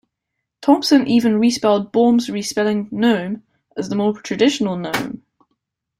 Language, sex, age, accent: English, male, under 19, England English